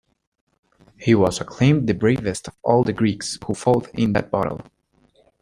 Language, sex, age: English, male, under 19